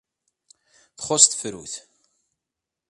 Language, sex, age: Kabyle, male, 30-39